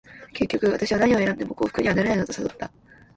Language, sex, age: Japanese, female, under 19